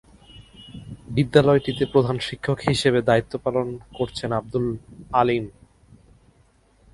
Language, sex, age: Bengali, male, 19-29